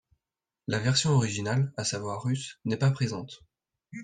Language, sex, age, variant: French, male, 19-29, Français de métropole